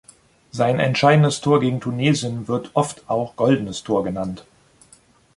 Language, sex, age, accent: German, male, 50-59, Deutschland Deutsch